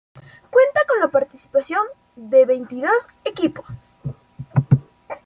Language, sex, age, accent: Spanish, male, 19-29, Andino-Pacífico: Colombia, Perú, Ecuador, oeste de Bolivia y Venezuela andina